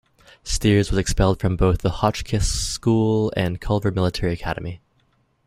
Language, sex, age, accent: English, male, 19-29, Canadian English